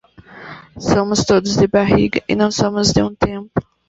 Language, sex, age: Portuguese, female, 19-29